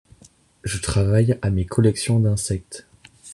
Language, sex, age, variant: French, male, under 19, Français de métropole